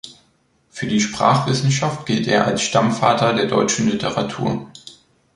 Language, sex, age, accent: German, male, 19-29, Deutschland Deutsch